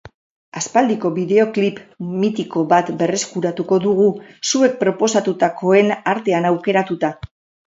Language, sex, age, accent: Basque, female, 40-49, Mendebalekoa (Araba, Bizkaia, Gipuzkoako mendebaleko herri batzuk)